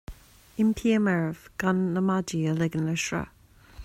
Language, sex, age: Irish, female, 40-49